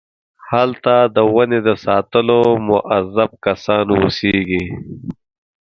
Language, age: Pashto, 30-39